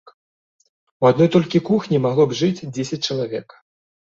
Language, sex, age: Belarusian, male, 19-29